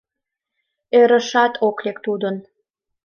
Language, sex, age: Mari, female, 19-29